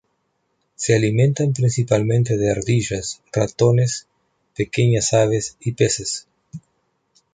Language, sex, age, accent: Spanish, male, 50-59, Rioplatense: Argentina, Uruguay, este de Bolivia, Paraguay